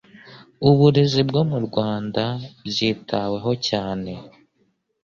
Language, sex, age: Kinyarwanda, male, 19-29